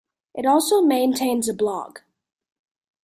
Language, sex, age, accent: English, male, under 19, Australian English